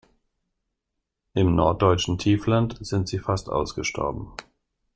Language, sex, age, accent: German, male, 40-49, Deutschland Deutsch